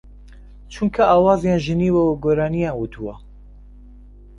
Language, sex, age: Central Kurdish, male, 19-29